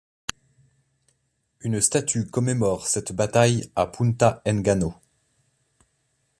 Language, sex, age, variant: French, male, 30-39, Français de métropole